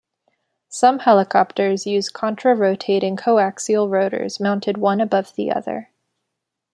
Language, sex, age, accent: English, female, 19-29, United States English